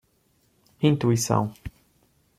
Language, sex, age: Portuguese, male, 19-29